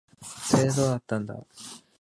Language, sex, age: Japanese, male, 19-29